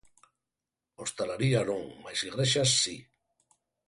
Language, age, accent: Galician, 70-79, Atlántico (seseo e gheada)